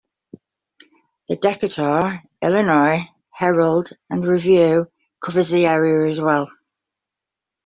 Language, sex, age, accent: English, female, 40-49, England English